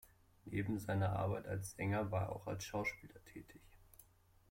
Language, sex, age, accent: German, male, 30-39, Deutschland Deutsch